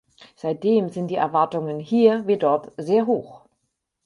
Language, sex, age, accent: German, female, 50-59, Deutschland Deutsch